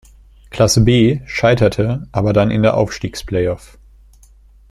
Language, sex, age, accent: German, male, under 19, Deutschland Deutsch